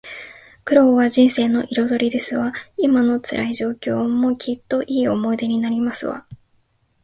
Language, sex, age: Japanese, female, 19-29